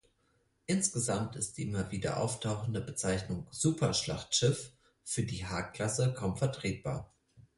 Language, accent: German, Deutschland Deutsch